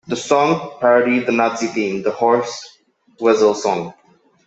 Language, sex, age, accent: English, male, 19-29, England English